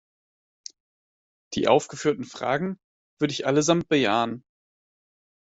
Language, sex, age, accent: German, male, 19-29, Deutschland Deutsch